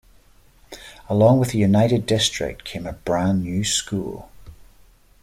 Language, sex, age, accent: English, male, 40-49, Irish English